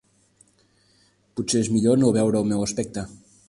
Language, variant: Catalan, Central